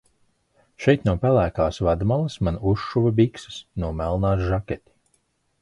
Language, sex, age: Latvian, male, 30-39